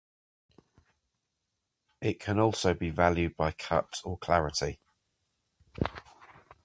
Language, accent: English, England English